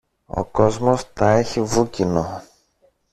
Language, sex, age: Greek, male, 30-39